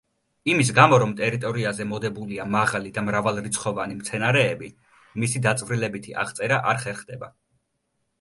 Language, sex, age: Georgian, male, 19-29